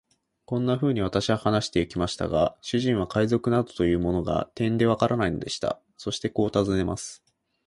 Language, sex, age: Japanese, male, 19-29